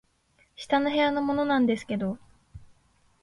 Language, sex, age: Japanese, female, 19-29